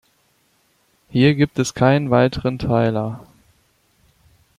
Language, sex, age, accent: German, male, 19-29, Deutschland Deutsch